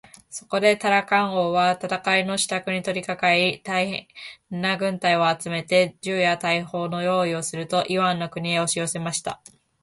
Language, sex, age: Japanese, female, 19-29